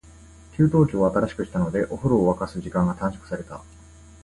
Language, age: Japanese, 30-39